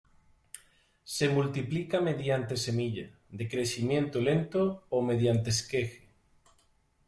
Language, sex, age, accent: Spanish, male, 19-29, España: Sur peninsular (Andalucia, Extremadura, Murcia)